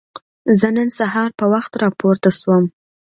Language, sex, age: Pashto, female, 19-29